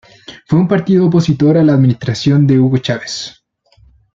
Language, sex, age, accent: Spanish, male, 19-29, Chileno: Chile, Cuyo